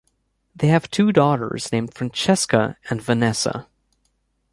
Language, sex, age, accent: English, male, 30-39, United States English